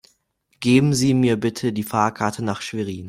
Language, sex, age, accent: German, male, under 19, Deutschland Deutsch